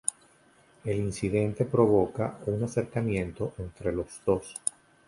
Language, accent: Spanish, Caribe: Cuba, Venezuela, Puerto Rico, República Dominicana, Panamá, Colombia caribeña, México caribeño, Costa del golfo de México